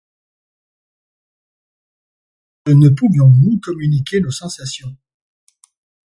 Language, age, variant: French, 70-79, Français de métropole